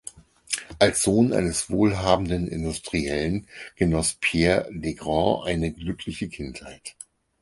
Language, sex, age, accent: German, male, 50-59, Deutschland Deutsch